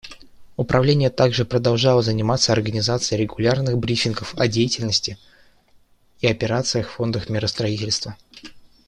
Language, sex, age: Russian, male, under 19